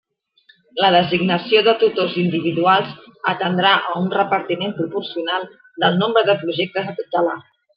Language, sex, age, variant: Catalan, female, 40-49, Central